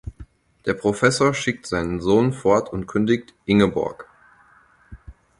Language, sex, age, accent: German, male, 19-29, Deutschland Deutsch